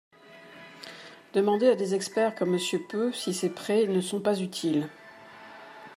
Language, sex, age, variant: French, female, 40-49, Français de métropole